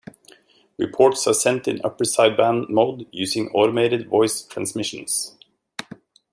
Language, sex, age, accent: English, male, 40-49, United States English